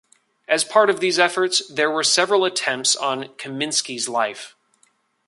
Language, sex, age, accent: English, male, 30-39, United States English